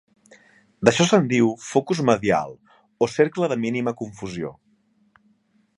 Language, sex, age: Catalan, male, 40-49